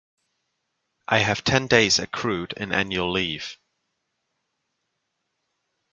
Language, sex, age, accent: English, male, 30-39, England English